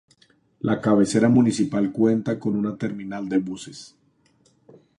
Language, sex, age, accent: Spanish, male, 50-59, Andino-Pacífico: Colombia, Perú, Ecuador, oeste de Bolivia y Venezuela andina